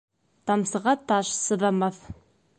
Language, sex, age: Bashkir, female, 19-29